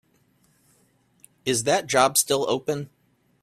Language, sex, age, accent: English, male, 30-39, United States English